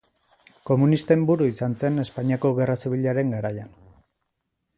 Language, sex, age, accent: Basque, male, 30-39, Erdialdekoa edo Nafarra (Gipuzkoa, Nafarroa)